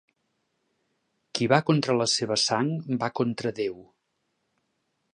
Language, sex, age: Catalan, male, 40-49